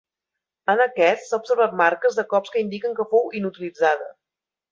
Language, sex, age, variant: Catalan, female, 30-39, Central